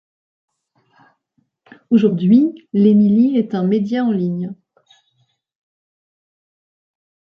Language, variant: French, Français de métropole